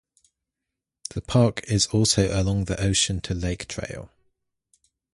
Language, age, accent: English, 19-29, England English